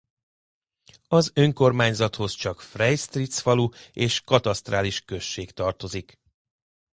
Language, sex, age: Hungarian, male, 40-49